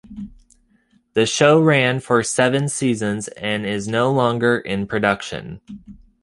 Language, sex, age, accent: English, male, 19-29, United States English